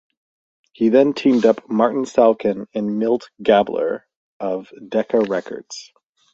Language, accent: English, Canadian English